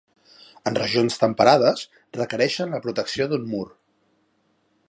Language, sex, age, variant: Catalan, male, 40-49, Central